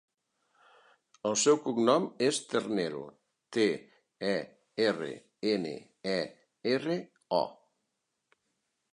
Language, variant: Catalan, Central